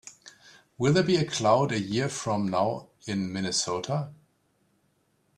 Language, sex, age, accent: English, male, 50-59, United States English